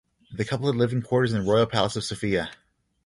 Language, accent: English, Canadian English